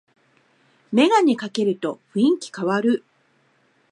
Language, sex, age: Japanese, female, 50-59